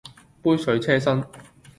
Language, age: Cantonese, 19-29